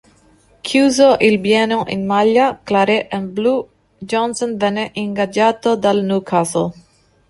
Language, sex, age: Italian, female, 30-39